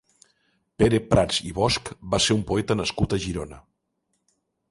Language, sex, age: Catalan, male, 60-69